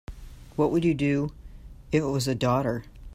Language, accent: English, United States English